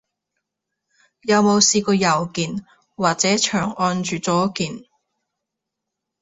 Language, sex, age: Cantonese, female, 19-29